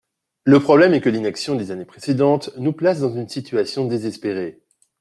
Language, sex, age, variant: French, male, 40-49, Français de métropole